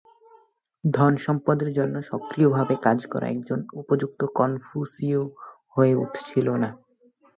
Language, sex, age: Bengali, male, under 19